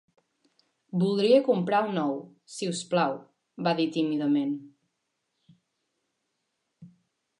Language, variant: Catalan, Central